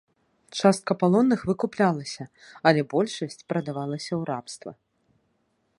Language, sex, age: Belarusian, female, 30-39